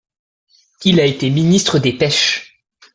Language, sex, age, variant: French, male, 19-29, Français de métropole